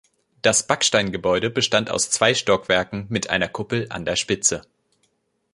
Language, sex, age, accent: German, male, 19-29, Deutschland Deutsch